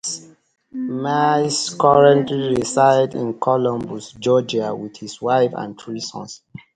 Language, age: English, 19-29